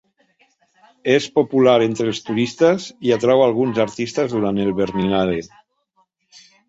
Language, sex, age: Catalan, male, 60-69